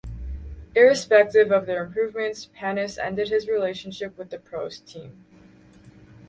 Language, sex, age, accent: English, female, 19-29, Canadian English